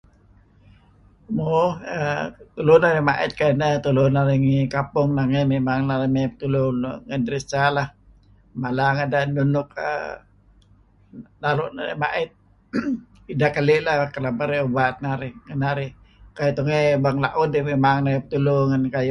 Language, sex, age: Kelabit, male, 70-79